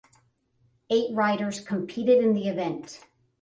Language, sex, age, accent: English, female, 50-59, United States English